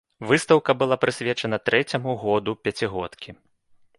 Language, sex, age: Belarusian, male, 30-39